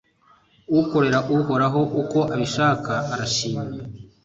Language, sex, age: Kinyarwanda, male, 30-39